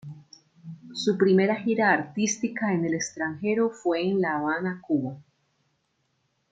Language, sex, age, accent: Spanish, female, 50-59, Andino-Pacífico: Colombia, Perú, Ecuador, oeste de Bolivia y Venezuela andina